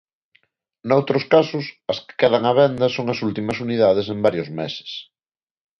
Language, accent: Galician, Neofalante